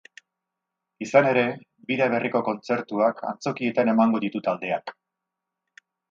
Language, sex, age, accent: Basque, male, 50-59, Erdialdekoa edo Nafarra (Gipuzkoa, Nafarroa)